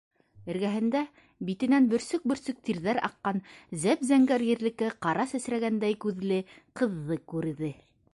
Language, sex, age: Bashkir, female, 30-39